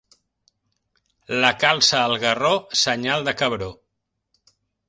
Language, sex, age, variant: Catalan, male, 50-59, Central